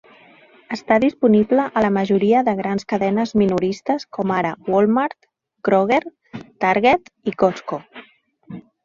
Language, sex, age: Catalan, female, 40-49